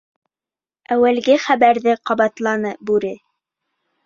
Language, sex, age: Bashkir, female, under 19